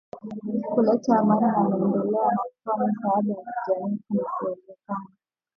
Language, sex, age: Swahili, female, 19-29